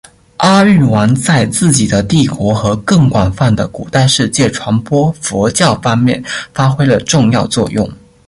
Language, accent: Chinese, 出生地：福建省